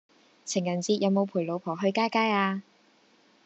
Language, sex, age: Cantonese, female, 19-29